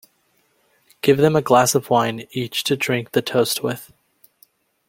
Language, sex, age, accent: English, male, 19-29, United States English